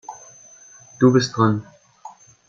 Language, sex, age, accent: German, male, 30-39, Deutschland Deutsch